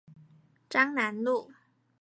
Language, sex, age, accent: Chinese, female, 19-29, 出生地：臺北市